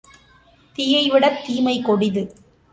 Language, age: Tamil, 50-59